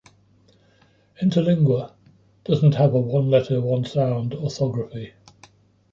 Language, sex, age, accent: English, male, 60-69, England English